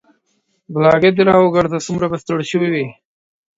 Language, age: Pashto, 19-29